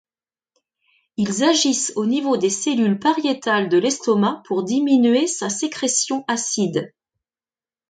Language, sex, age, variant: French, female, 50-59, Français de métropole